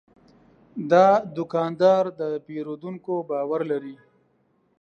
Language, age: Pashto, 30-39